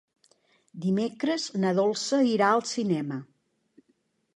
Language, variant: Catalan, Central